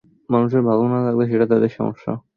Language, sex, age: Bengali, male, 19-29